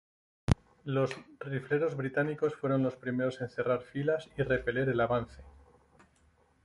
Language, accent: Spanish, España: Centro-Sur peninsular (Madrid, Toledo, Castilla-La Mancha)